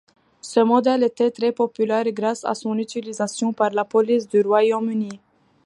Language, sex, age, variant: French, female, 19-29, Français de métropole